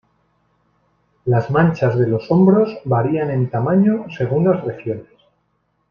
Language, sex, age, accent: Spanish, male, 30-39, España: Norte peninsular (Asturias, Castilla y León, Cantabria, País Vasco, Navarra, Aragón, La Rioja, Guadalajara, Cuenca)